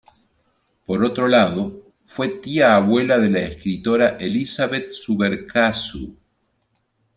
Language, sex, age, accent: Spanish, male, 50-59, Rioplatense: Argentina, Uruguay, este de Bolivia, Paraguay